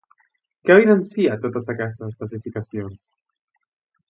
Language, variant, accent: Catalan, Central, central